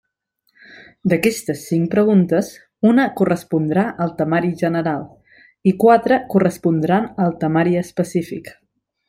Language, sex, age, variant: Catalan, female, 19-29, Nord-Occidental